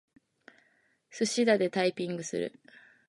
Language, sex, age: Japanese, female, 19-29